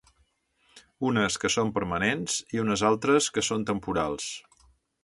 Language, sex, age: Catalan, male, 50-59